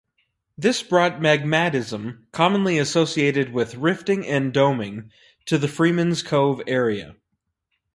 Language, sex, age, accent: English, male, 19-29, United States English